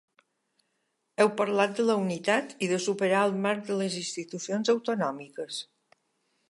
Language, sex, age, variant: Catalan, female, 60-69, Balear